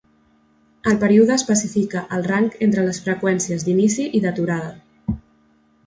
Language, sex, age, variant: Catalan, female, 19-29, Central